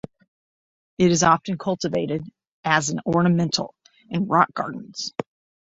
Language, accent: English, United States English